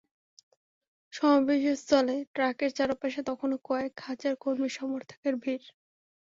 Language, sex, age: Bengali, female, 19-29